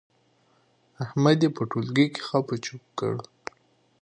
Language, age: Pashto, 19-29